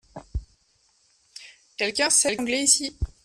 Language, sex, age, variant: French, female, 19-29, Français de métropole